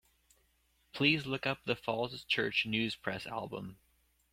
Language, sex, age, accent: English, male, 19-29, United States English